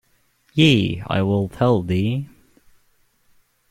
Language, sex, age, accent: English, male, under 19, England English